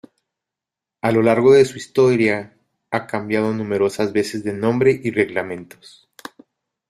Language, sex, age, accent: Spanish, male, 30-39, México